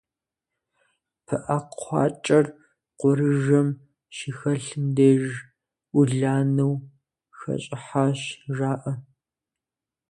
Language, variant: Kabardian, Адыгэбзэ (Къэбэрдей, Кирил, псоми зэдай)